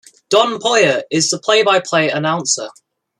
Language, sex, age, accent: English, male, under 19, England English